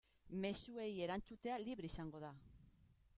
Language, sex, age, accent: Basque, female, 40-49, Mendebalekoa (Araba, Bizkaia, Gipuzkoako mendebaleko herri batzuk)